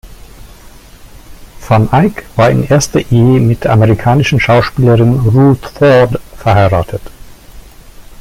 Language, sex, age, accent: German, male, 50-59, Deutschland Deutsch